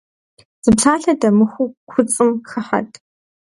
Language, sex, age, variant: Kabardian, female, under 19, Адыгэбзэ (Къэбэрдей, Кирил, псоми зэдай)